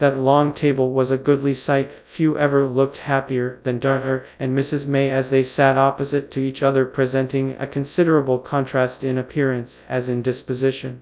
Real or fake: fake